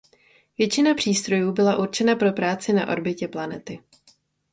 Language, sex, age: Czech, female, 19-29